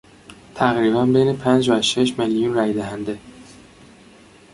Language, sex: Persian, male